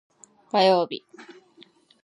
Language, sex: Japanese, female